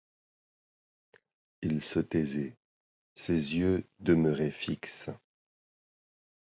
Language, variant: French, Français de métropole